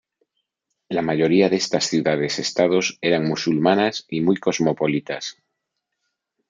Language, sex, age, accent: Spanish, male, 50-59, España: Norte peninsular (Asturias, Castilla y León, Cantabria, País Vasco, Navarra, Aragón, La Rioja, Guadalajara, Cuenca)